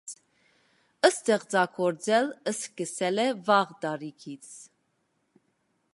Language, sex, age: Armenian, female, 30-39